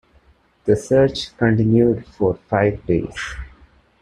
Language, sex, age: English, male, 19-29